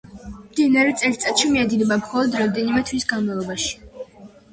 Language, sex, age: Georgian, female, under 19